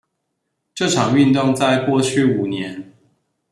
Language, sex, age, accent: Chinese, male, 30-39, 出生地：彰化縣